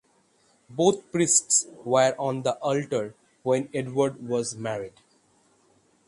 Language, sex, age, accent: English, male, under 19, India and South Asia (India, Pakistan, Sri Lanka)